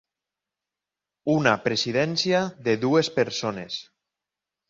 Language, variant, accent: Catalan, Valencià central, valencià; apitxat